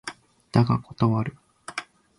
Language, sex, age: Japanese, male, 19-29